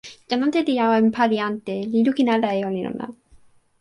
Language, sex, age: Toki Pona, female, 19-29